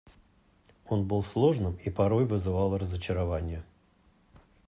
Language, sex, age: Russian, male, 40-49